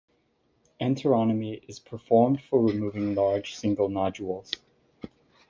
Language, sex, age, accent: English, male, 19-29, United States English